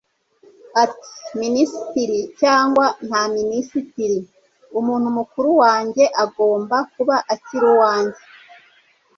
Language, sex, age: Kinyarwanda, male, 19-29